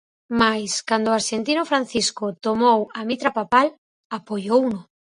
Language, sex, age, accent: Galician, female, 40-49, Normativo (estándar)